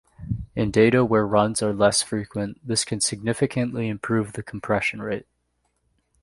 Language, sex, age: English, male, 19-29